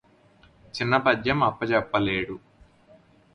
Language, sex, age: Telugu, male, 19-29